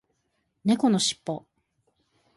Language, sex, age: Japanese, female, 30-39